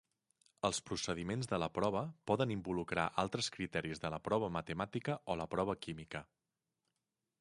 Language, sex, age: Catalan, male, 40-49